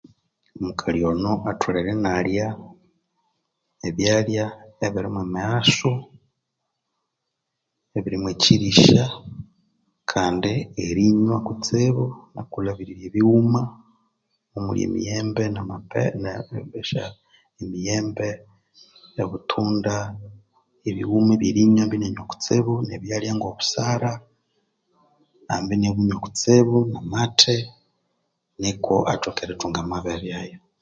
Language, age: Konzo, 19-29